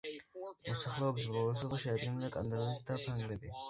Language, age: Georgian, under 19